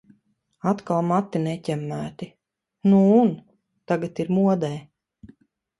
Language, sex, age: Latvian, female, 40-49